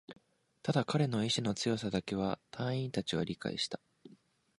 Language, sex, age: Japanese, male, 19-29